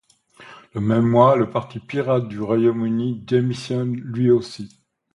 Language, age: French, 50-59